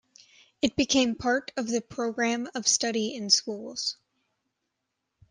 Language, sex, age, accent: English, female, 19-29, United States English